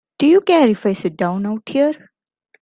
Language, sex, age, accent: English, female, 19-29, India and South Asia (India, Pakistan, Sri Lanka)